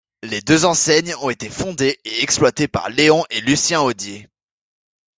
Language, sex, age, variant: French, male, under 19, Français de métropole